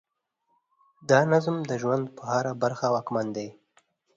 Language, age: Pashto, under 19